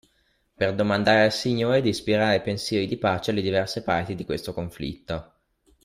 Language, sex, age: Italian, male, under 19